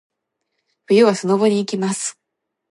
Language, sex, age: Japanese, female, 19-29